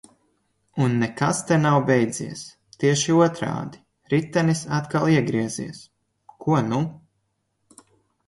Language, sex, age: Latvian, male, 19-29